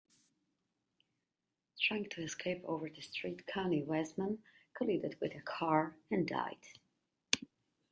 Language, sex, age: English, female, 40-49